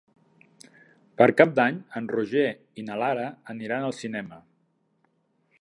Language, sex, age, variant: Catalan, male, 50-59, Central